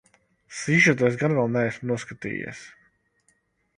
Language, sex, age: Latvian, male, 30-39